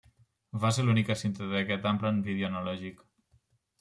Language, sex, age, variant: Catalan, male, 19-29, Central